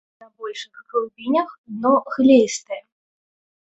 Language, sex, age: Belarusian, female, 30-39